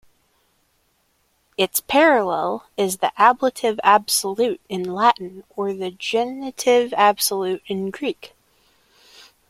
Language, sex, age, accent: English, male, 19-29, United States English